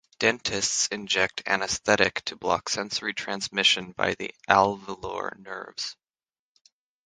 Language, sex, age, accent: English, male, under 19, United States English; Canadian English